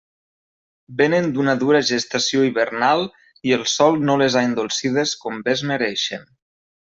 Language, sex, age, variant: Catalan, male, 19-29, Nord-Occidental